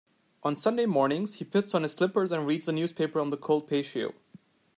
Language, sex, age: English, male, 30-39